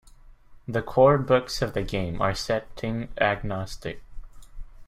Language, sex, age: English, male, under 19